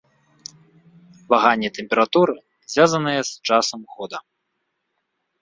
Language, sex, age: Belarusian, male, 19-29